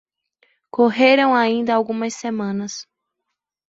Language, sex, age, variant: Portuguese, female, 19-29, Portuguese (Brasil)